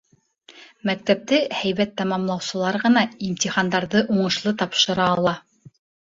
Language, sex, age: Bashkir, female, 30-39